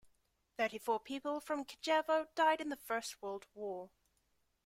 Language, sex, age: English, female, 19-29